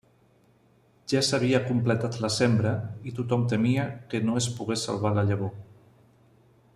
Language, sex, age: Catalan, male, 40-49